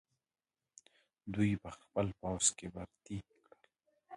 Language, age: Pashto, 19-29